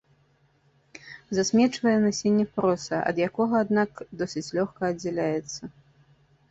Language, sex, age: Belarusian, female, 40-49